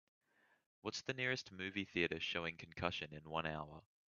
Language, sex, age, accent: English, male, under 19, Australian English